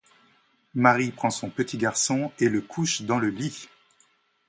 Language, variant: French, Français de métropole